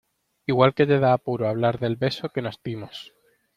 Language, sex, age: Spanish, male, 19-29